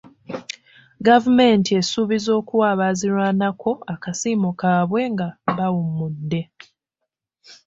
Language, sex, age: Ganda, female, 19-29